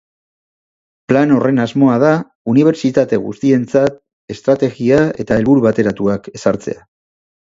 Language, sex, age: Basque, male, 50-59